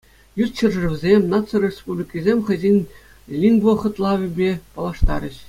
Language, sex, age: Chuvash, male, 40-49